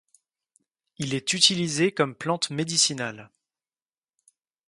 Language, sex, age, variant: French, male, 19-29, Français de métropole